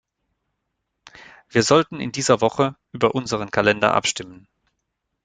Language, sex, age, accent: German, male, 40-49, Deutschland Deutsch